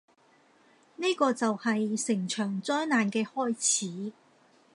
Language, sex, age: Cantonese, female, 40-49